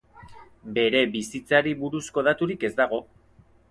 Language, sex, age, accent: Basque, male, 30-39, Mendebalekoa (Araba, Bizkaia, Gipuzkoako mendebaleko herri batzuk)